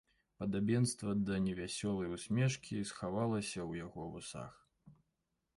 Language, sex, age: Belarusian, male, 19-29